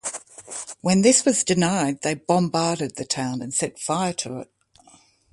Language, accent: English, Australian English